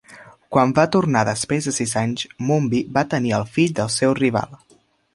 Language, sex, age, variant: Catalan, male, under 19, Central